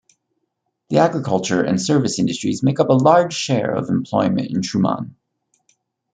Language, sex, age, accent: English, male, 30-39, United States English